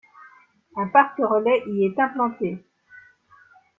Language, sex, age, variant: French, female, 50-59, Français de métropole